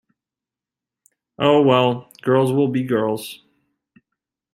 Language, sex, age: English, male, 30-39